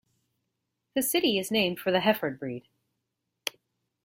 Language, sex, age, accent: English, female, 40-49, United States English